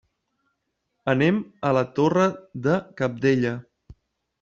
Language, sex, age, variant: Catalan, male, 19-29, Central